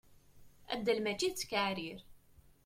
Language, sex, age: Kabyle, female, 19-29